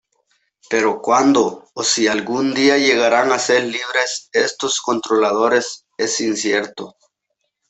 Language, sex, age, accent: Spanish, male, 19-29, América central